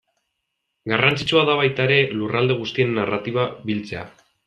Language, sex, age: Basque, male, 19-29